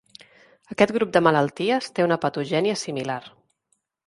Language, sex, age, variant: Catalan, female, 40-49, Central